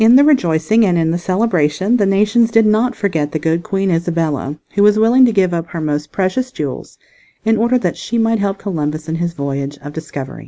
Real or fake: real